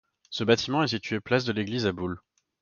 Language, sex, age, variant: French, male, 19-29, Français de métropole